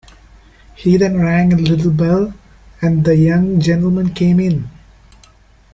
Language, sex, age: English, male, 19-29